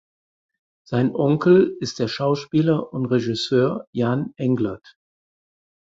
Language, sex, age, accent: German, male, 50-59, Deutschland Deutsch